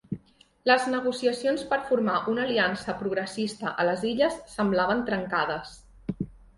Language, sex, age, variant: Catalan, female, 19-29, Central